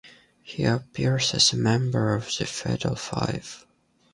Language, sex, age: English, male, under 19